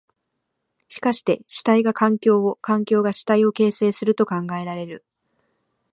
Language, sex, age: Japanese, female, 19-29